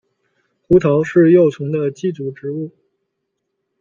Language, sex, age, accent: Chinese, male, 19-29, 出生地：河北省